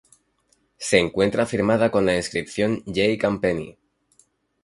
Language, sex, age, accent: Spanish, male, 19-29, España: Centro-Sur peninsular (Madrid, Toledo, Castilla-La Mancha)